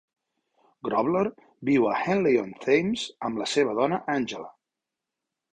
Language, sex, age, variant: Catalan, male, 40-49, Central